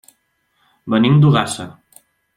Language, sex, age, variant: Catalan, male, 19-29, Central